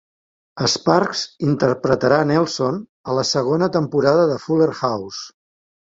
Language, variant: Catalan, Central